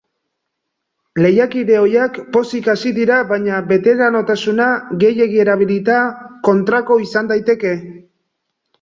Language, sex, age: Basque, male, 40-49